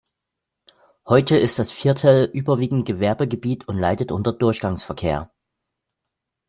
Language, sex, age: German, male, 30-39